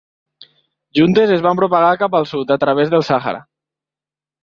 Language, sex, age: Catalan, female, 50-59